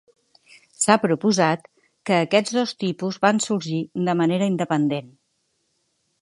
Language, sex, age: Catalan, female, 50-59